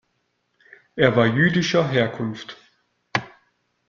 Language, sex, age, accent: German, male, 40-49, Deutschland Deutsch